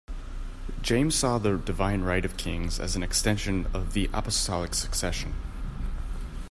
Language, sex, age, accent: English, male, 19-29, United States English